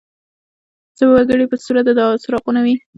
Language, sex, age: Pashto, female, under 19